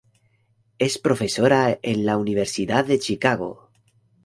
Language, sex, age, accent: Spanish, male, 30-39, España: Centro-Sur peninsular (Madrid, Toledo, Castilla-La Mancha)